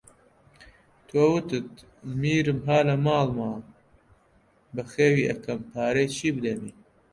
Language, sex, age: Central Kurdish, male, 30-39